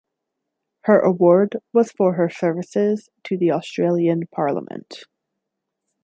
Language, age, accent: English, 30-39, United States English